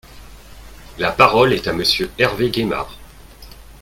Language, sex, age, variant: French, male, 30-39, Français de métropole